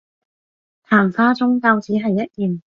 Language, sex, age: Cantonese, female, 19-29